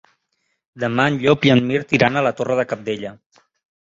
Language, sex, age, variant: Catalan, male, 30-39, Central